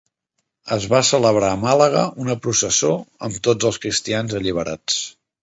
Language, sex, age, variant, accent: Catalan, male, 40-49, Central, central